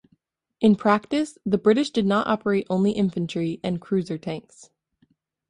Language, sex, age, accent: English, female, under 19, United States English